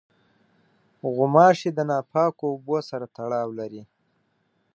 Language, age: Pashto, 30-39